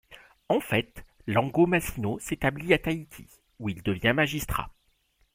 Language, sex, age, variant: French, male, 40-49, Français de métropole